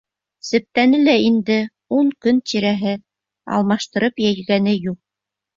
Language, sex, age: Bashkir, female, 40-49